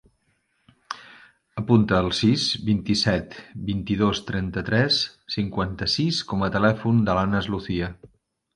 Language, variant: Catalan, Central